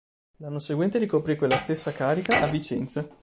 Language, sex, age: Italian, male, 19-29